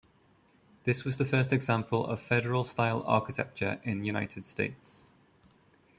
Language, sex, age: English, male, 30-39